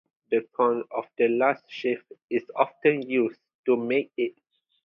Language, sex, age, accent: English, male, 19-29, Malaysian English